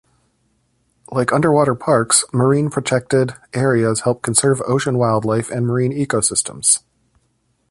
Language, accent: English, United States English